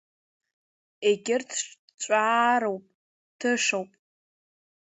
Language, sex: Abkhazian, female